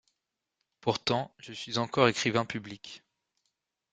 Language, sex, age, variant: French, male, 19-29, Français de métropole